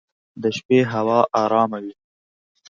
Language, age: Pashto, 19-29